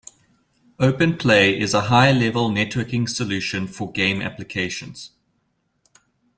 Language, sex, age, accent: English, male, 19-29, Southern African (South Africa, Zimbabwe, Namibia)